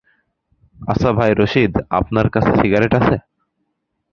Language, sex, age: Bengali, male, 19-29